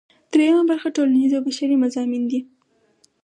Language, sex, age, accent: Pashto, female, 19-29, معیاري پښتو